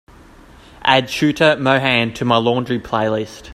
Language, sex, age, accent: English, male, 19-29, Australian English